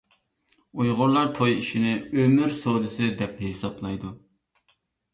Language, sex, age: Uyghur, female, 19-29